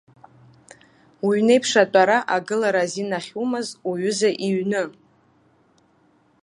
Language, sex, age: Abkhazian, female, 30-39